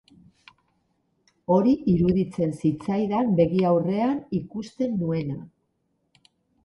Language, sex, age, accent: Basque, female, 50-59, Mendebalekoa (Araba, Bizkaia, Gipuzkoako mendebaleko herri batzuk)